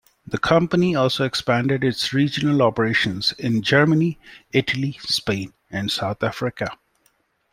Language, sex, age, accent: English, male, 30-39, India and South Asia (India, Pakistan, Sri Lanka)